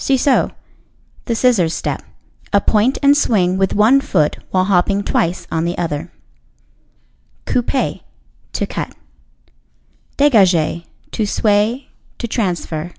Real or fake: real